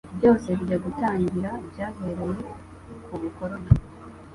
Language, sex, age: Kinyarwanda, female, 30-39